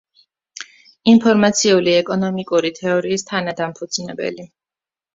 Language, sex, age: Georgian, female, 30-39